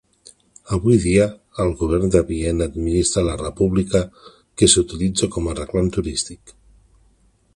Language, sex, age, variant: Catalan, male, 40-49, Central